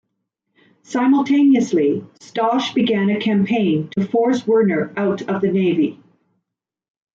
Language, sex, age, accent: English, female, 40-49, Canadian English